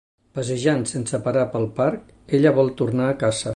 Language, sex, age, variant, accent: Catalan, male, 60-69, Nord-Occidental, nord-occidental